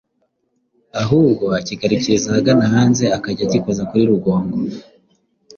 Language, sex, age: Kinyarwanda, male, 19-29